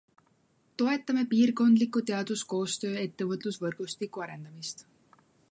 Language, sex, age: Estonian, female, 19-29